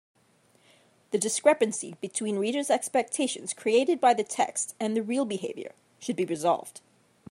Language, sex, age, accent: English, female, 30-39, United States English